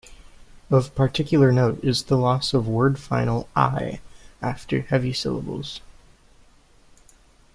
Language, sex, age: English, male, under 19